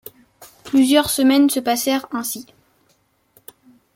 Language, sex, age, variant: French, female, under 19, Français de métropole